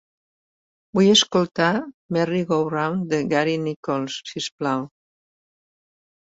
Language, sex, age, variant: Catalan, female, 60-69, Central